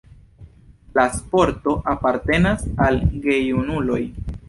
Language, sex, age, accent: Esperanto, male, 19-29, Internacia